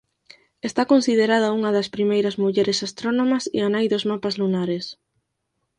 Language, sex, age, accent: Galician, female, under 19, Normativo (estándar)